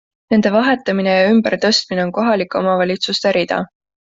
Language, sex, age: Estonian, female, 19-29